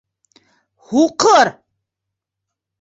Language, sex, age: Bashkir, female, 30-39